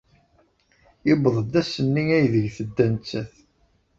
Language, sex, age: Kabyle, male, 30-39